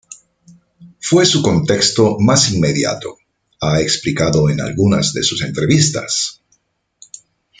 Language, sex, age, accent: Spanish, male, 50-59, Caribe: Cuba, Venezuela, Puerto Rico, República Dominicana, Panamá, Colombia caribeña, México caribeño, Costa del golfo de México